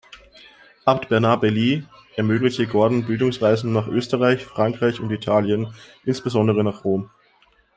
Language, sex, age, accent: German, male, 19-29, Österreichisches Deutsch